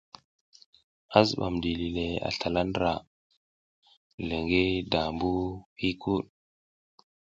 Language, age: South Giziga, 19-29